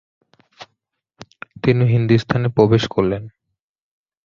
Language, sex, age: Bengali, male, 19-29